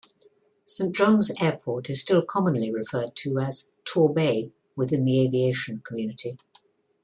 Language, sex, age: English, female, 60-69